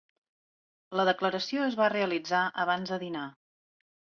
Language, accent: Catalan, gironí